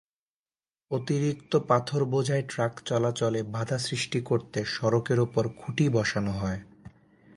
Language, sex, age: Bengali, male, 19-29